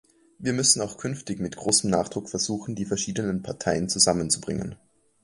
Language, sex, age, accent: German, male, 19-29, Österreichisches Deutsch